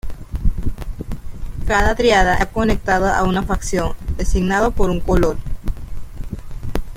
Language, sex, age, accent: Spanish, female, 19-29, Caribe: Cuba, Venezuela, Puerto Rico, República Dominicana, Panamá, Colombia caribeña, México caribeño, Costa del golfo de México